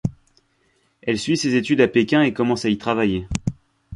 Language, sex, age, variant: French, male, 30-39, Français de métropole